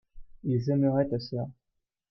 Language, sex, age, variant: French, male, 19-29, Français de métropole